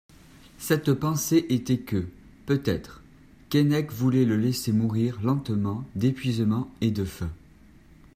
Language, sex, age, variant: French, male, 19-29, Français de métropole